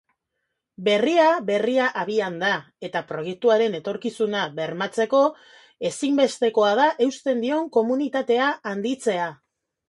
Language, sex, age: Basque, female, 40-49